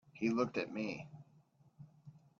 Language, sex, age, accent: English, male, 40-49, United States English